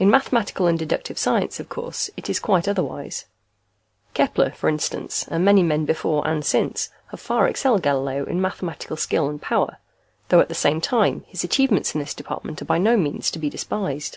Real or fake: real